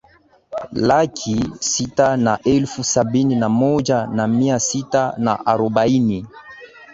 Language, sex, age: Swahili, male, 19-29